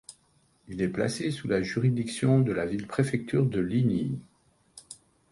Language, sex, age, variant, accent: French, male, 50-59, Français d'Europe, Français de Suisse